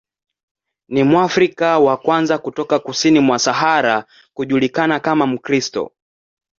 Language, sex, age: Swahili, male, 19-29